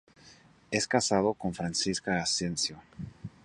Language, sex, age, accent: Spanish, male, 30-39, México